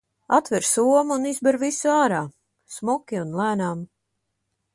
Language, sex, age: Latvian, female, 30-39